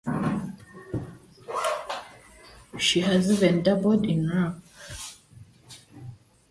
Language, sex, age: English, female, 19-29